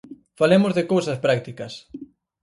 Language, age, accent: Galician, 19-29, Atlántico (seseo e gheada)